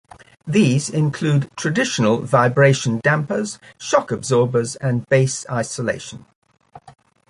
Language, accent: English, England English